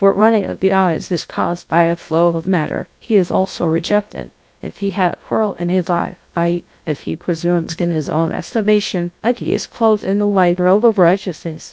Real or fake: fake